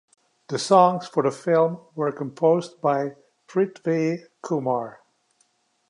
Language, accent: English, United States English